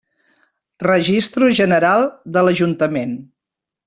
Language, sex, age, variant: Catalan, female, 50-59, Central